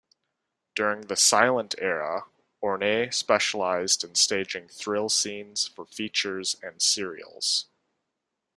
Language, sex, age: English, male, 19-29